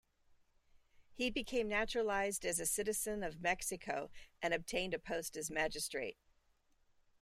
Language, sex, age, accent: English, female, 50-59, United States English